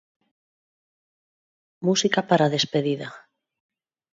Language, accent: Galician, Neofalante